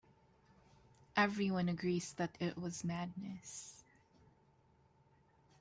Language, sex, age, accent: English, female, 19-29, United States English